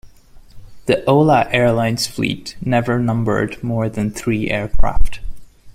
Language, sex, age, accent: English, male, 30-39, India and South Asia (India, Pakistan, Sri Lanka)